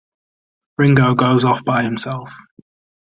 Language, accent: English, England English